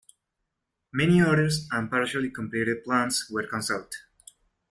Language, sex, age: English, male, 19-29